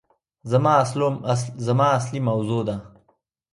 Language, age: Pashto, 19-29